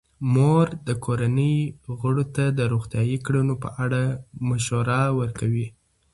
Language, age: Pashto, under 19